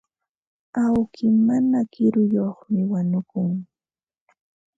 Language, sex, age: Ambo-Pasco Quechua, female, 19-29